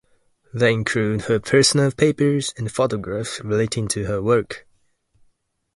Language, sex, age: English, male, 19-29